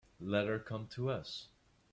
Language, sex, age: English, male, 19-29